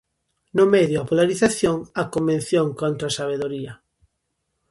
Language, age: Galician, under 19